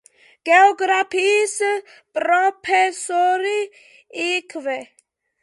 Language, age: Georgian, under 19